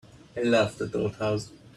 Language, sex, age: English, male, 19-29